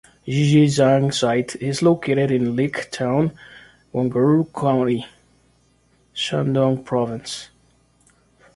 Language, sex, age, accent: English, male, 30-39, United States English